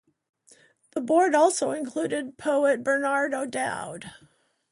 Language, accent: English, United States English